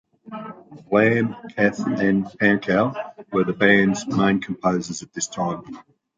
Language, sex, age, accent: English, male, 60-69, Australian English